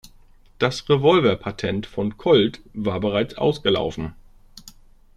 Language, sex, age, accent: German, male, 30-39, Deutschland Deutsch